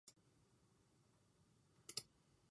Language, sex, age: Japanese, female, 40-49